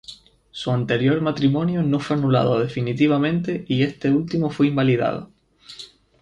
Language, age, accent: Spanish, 19-29, España: Islas Canarias